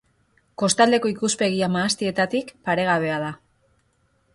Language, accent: Basque, Erdialdekoa edo Nafarra (Gipuzkoa, Nafarroa)